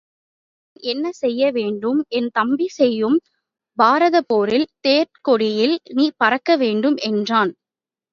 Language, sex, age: Tamil, female, 19-29